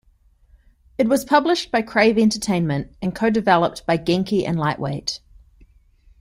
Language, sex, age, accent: English, female, 30-39, New Zealand English